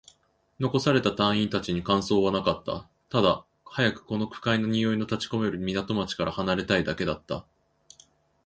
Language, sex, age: Japanese, male, 19-29